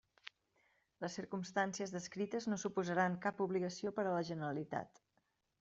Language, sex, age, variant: Catalan, female, 30-39, Central